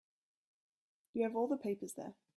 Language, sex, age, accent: English, female, 19-29, Australian English